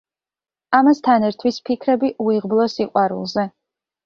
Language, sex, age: Georgian, female, 19-29